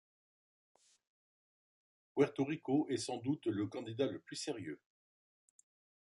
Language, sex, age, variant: French, male, 50-59, Français de métropole